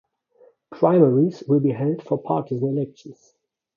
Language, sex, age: English, male, 30-39